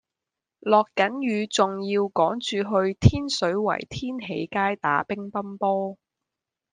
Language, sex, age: Cantonese, female, 19-29